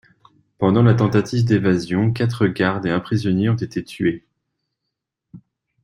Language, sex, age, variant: French, male, 19-29, Français de métropole